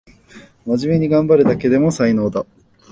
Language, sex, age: Japanese, male, 19-29